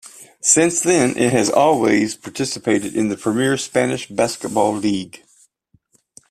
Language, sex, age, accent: English, male, 50-59, United States English